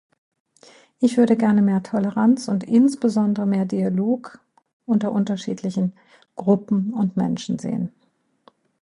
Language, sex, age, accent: German, female, 50-59, Deutschland Deutsch